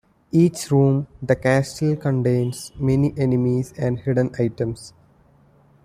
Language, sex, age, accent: English, male, 19-29, India and South Asia (India, Pakistan, Sri Lanka)